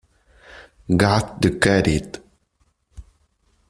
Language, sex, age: Italian, male, 30-39